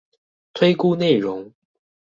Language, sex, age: Chinese, male, 19-29